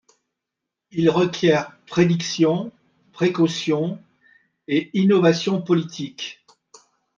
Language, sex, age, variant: French, male, 60-69, Français de métropole